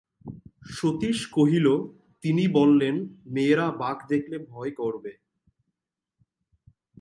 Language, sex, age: Bengali, male, 19-29